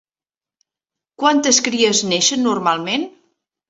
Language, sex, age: Catalan, female, 60-69